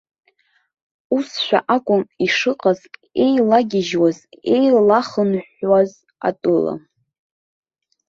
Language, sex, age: Abkhazian, female, 19-29